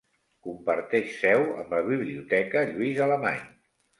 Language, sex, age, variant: Catalan, male, 60-69, Central